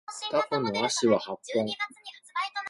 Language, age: Japanese, 40-49